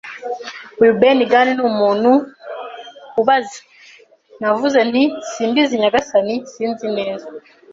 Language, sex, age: Kinyarwanda, female, 19-29